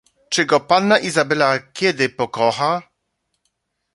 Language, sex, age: Polish, male, 40-49